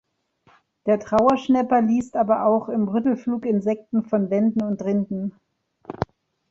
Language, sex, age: German, female, 40-49